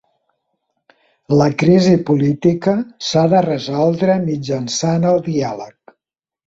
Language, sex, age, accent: Catalan, male, 70-79, Barcelona